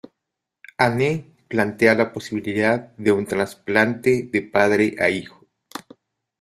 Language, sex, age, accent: Spanish, male, 30-39, México